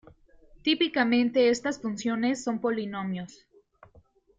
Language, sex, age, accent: Spanish, female, 19-29, México